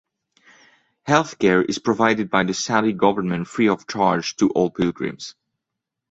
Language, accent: English, United States English